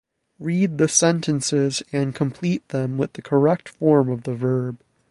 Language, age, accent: English, 19-29, United States English